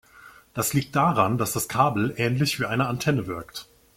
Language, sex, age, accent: German, male, 40-49, Deutschland Deutsch